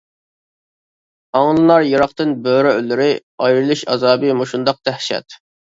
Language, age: Uyghur, 19-29